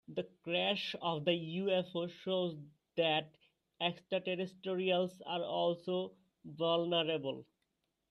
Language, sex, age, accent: English, male, 19-29, India and South Asia (India, Pakistan, Sri Lanka)